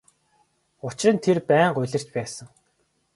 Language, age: Mongolian, 19-29